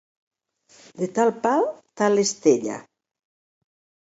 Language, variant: Catalan, Nord-Occidental